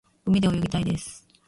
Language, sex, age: Japanese, female, 50-59